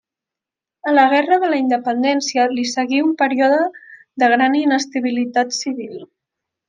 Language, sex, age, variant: Catalan, female, under 19, Central